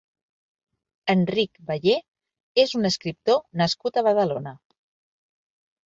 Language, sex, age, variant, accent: Catalan, female, 40-49, Central, central